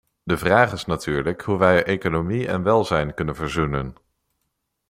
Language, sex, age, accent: Dutch, male, under 19, Nederlands Nederlands